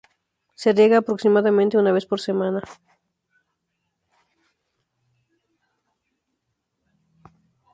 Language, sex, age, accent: Spanish, female, 19-29, México